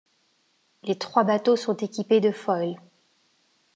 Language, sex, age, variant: French, female, 50-59, Français de métropole